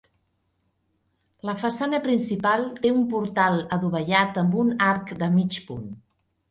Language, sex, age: Catalan, female, 50-59